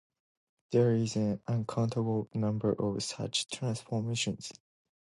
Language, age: English, 19-29